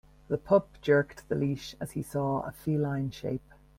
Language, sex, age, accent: English, female, 50-59, Irish English